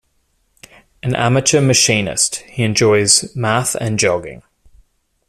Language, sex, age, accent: English, male, 30-39, Australian English